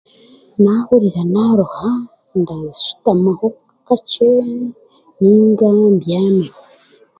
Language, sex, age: Chiga, male, 30-39